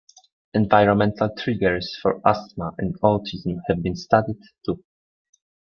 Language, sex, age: English, male, 19-29